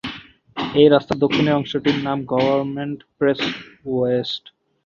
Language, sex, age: Bengali, male, 19-29